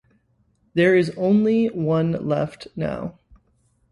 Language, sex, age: English, male, 19-29